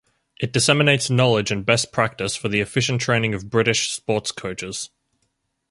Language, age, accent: English, 19-29, Australian English